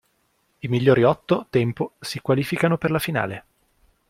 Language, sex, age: Italian, male, 19-29